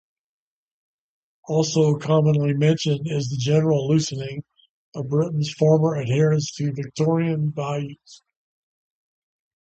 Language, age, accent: English, 60-69, United States English